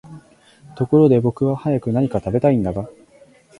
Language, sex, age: Japanese, male, 19-29